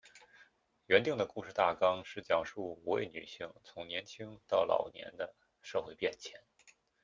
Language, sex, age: Chinese, male, 19-29